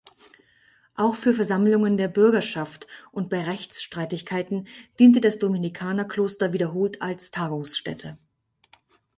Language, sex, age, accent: German, female, 40-49, Deutschland Deutsch